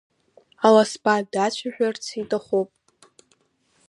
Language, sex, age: Abkhazian, female, under 19